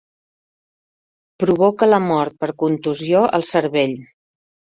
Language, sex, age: Catalan, female, 60-69